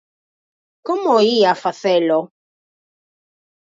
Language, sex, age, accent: Galician, female, 50-59, Normativo (estándar)